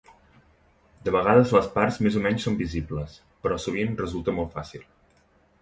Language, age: Catalan, 30-39